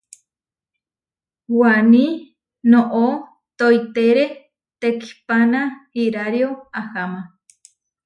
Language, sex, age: Huarijio, female, 30-39